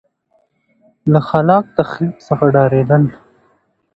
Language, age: Pashto, 19-29